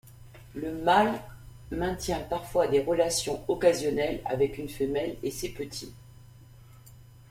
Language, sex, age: French, female, 50-59